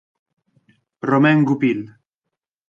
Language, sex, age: Italian, male, 19-29